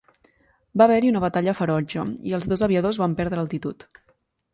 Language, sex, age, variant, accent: Catalan, female, 19-29, Central, central